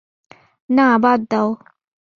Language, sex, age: Bengali, female, 19-29